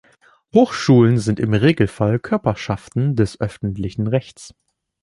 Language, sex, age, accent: German, male, 19-29, Deutschland Deutsch